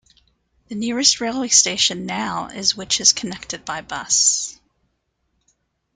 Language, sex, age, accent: English, female, 50-59, United States English